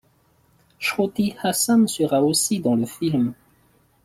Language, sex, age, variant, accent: French, male, 30-39, Français d'Afrique subsaharienne et des îles africaines, Français de Madagascar